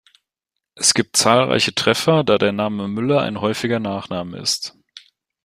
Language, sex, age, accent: German, male, 19-29, Deutschland Deutsch